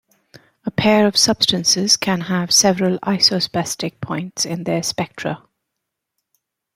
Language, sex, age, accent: English, female, 40-49, England English